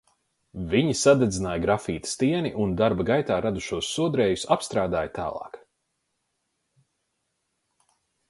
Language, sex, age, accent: Latvian, male, 30-39, bez akcenta